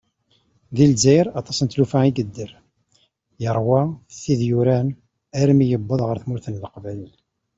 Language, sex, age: Kabyle, male, 50-59